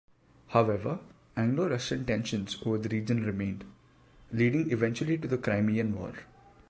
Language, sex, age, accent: English, male, 19-29, India and South Asia (India, Pakistan, Sri Lanka)